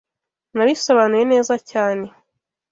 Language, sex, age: Kinyarwanda, female, 19-29